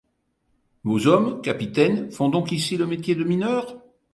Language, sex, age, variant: French, male, 70-79, Français de métropole